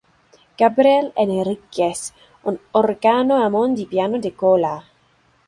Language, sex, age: Spanish, female, 30-39